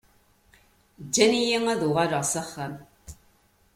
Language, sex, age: Kabyle, female, 80-89